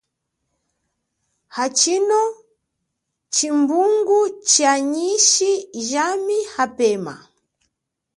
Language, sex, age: Chokwe, female, 30-39